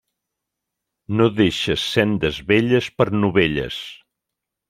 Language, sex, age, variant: Catalan, male, 60-69, Central